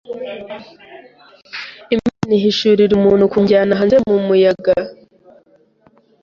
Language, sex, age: Kinyarwanda, female, 19-29